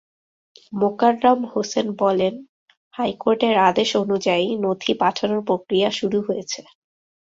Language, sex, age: Bengali, female, 19-29